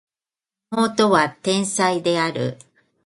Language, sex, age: Japanese, female, 40-49